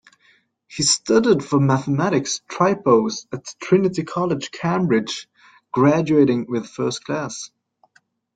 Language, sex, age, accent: English, male, 19-29, United States English